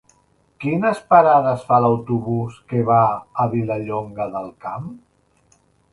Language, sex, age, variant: Catalan, male, 50-59, Central